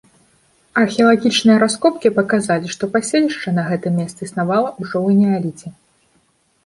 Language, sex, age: Belarusian, female, 19-29